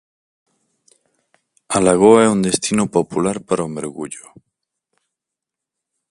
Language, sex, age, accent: Galician, male, 19-29, Central (gheada)